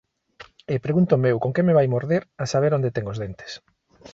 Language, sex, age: Galician, male, 50-59